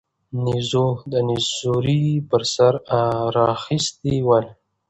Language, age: Pashto, 19-29